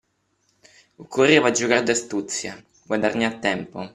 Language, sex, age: Italian, male, 19-29